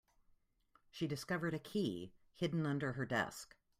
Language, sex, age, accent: English, female, 40-49, United States English